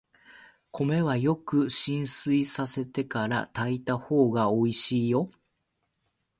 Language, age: Japanese, 50-59